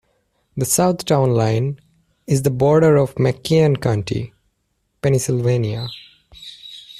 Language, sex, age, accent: English, male, 19-29, United States English